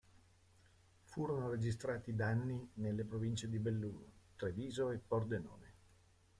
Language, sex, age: Italian, male, 50-59